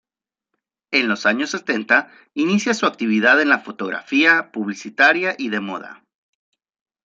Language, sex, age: Spanish, male, 30-39